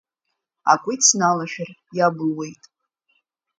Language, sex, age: Abkhazian, female, 30-39